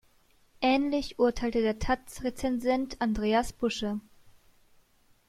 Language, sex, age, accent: German, female, 19-29, Deutschland Deutsch